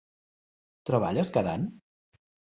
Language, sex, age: Catalan, male, 50-59